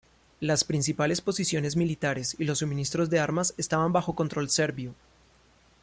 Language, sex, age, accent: Spanish, male, 30-39, Andino-Pacífico: Colombia, Perú, Ecuador, oeste de Bolivia y Venezuela andina